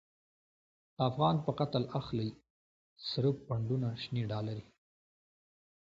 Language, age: Pashto, 19-29